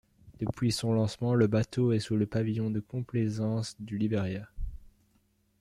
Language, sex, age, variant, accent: French, male, under 19, Français d'Europe, Français de Belgique